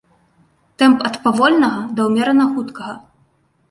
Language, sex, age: Belarusian, female, 30-39